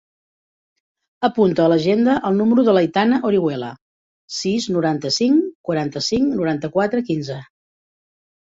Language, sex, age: Catalan, female, 50-59